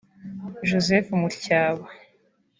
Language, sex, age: Kinyarwanda, female, 19-29